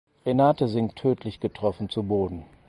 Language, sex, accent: German, male, Deutschland Deutsch